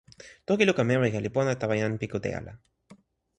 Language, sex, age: Toki Pona, male, 19-29